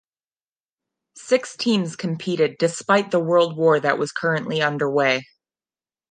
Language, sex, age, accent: English, female, 30-39, United States English